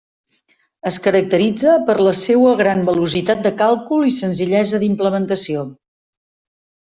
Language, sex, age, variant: Catalan, female, 50-59, Central